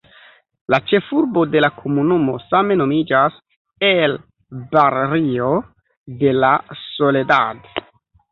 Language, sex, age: Esperanto, male, 30-39